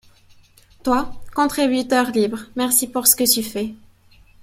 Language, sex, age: French, female, under 19